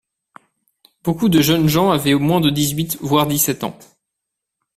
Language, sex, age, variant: French, male, 30-39, Français de métropole